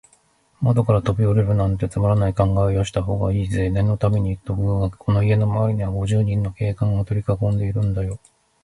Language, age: Japanese, 50-59